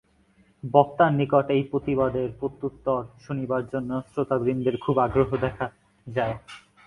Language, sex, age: Bengali, male, 19-29